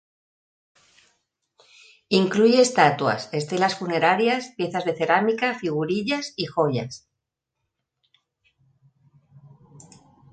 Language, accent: Spanish, España: Centro-Sur peninsular (Madrid, Toledo, Castilla-La Mancha)